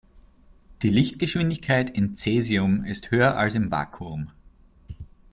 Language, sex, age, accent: German, male, 30-39, Österreichisches Deutsch